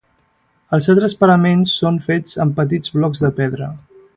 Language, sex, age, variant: Catalan, male, 19-29, Central